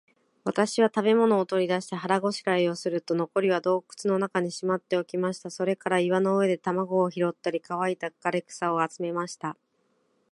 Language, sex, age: Japanese, female, 40-49